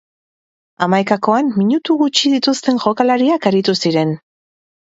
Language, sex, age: Basque, female, 30-39